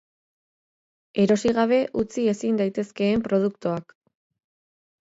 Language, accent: Basque, Erdialdekoa edo Nafarra (Gipuzkoa, Nafarroa)